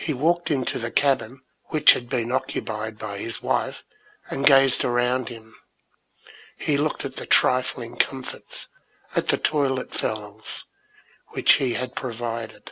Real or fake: real